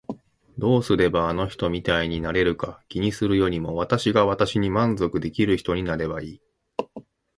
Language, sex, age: Japanese, male, 40-49